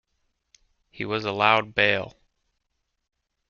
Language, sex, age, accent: English, male, 40-49, United States English